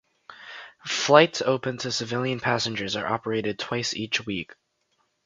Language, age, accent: English, under 19, United States English